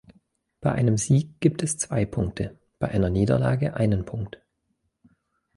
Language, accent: German, Deutschland Deutsch